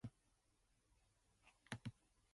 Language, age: English, 19-29